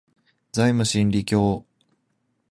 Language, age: Japanese, 19-29